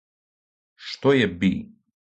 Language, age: Serbian, 19-29